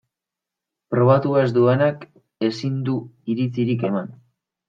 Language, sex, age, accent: Basque, male, 19-29, Mendebalekoa (Araba, Bizkaia, Gipuzkoako mendebaleko herri batzuk)